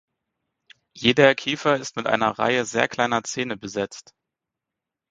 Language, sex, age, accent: German, male, 30-39, Deutschland Deutsch